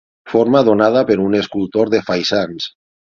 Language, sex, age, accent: Catalan, male, 50-59, valencià